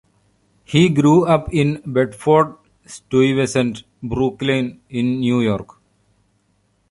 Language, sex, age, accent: English, male, 40-49, India and South Asia (India, Pakistan, Sri Lanka)